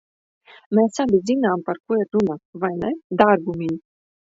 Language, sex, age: Latvian, female, 19-29